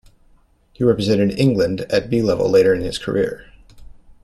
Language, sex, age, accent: English, male, 40-49, United States English